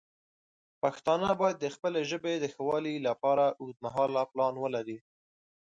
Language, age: Pashto, 19-29